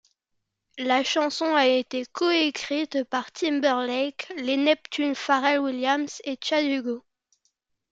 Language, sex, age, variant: French, female, under 19, Français de métropole